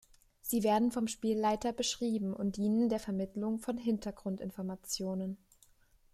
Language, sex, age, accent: German, female, 19-29, Deutschland Deutsch